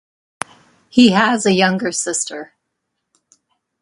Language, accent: English, United States English